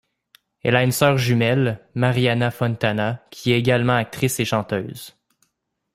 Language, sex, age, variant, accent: French, male, 19-29, Français d'Amérique du Nord, Français du Canada